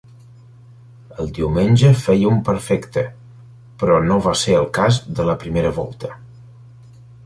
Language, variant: Catalan, Central